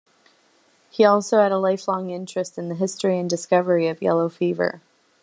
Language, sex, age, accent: English, female, 19-29, United States English